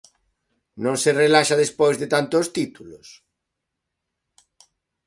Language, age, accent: Galician, 40-49, Normativo (estándar)